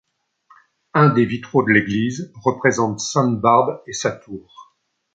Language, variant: French, Français de métropole